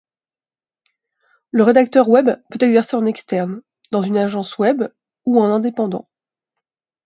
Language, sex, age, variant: French, female, 30-39, Français de métropole